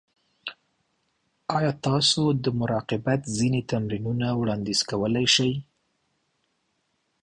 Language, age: Pashto, 30-39